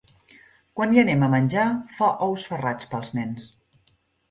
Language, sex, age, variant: Catalan, female, 40-49, Central